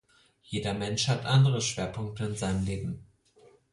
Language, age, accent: German, 30-39, Deutschland Deutsch